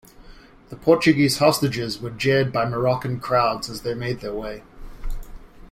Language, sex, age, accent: English, male, 30-39, New Zealand English